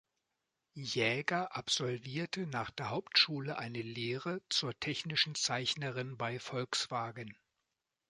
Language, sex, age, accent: German, male, 50-59, Deutschland Deutsch